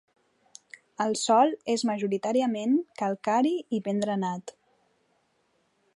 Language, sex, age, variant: Catalan, female, 19-29, Central